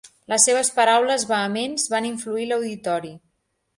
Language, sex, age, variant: Catalan, female, 40-49, Central